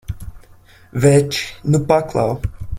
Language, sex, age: Latvian, male, 19-29